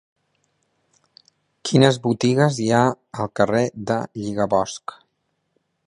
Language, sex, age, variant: Catalan, male, 30-39, Balear